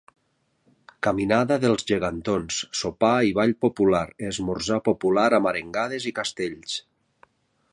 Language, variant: Catalan, Nord-Occidental